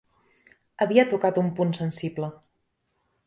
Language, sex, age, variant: Catalan, female, 30-39, Central